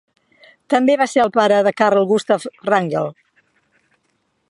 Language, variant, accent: Catalan, Central, central